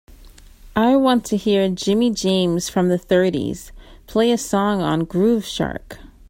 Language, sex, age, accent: English, female, 19-29, United States English